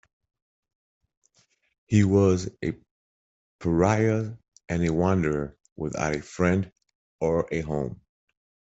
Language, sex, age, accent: English, male, 50-59, United States English